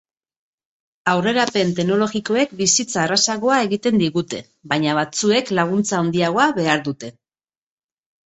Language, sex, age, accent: Basque, female, 40-49, Mendebalekoa (Araba, Bizkaia, Gipuzkoako mendebaleko herri batzuk)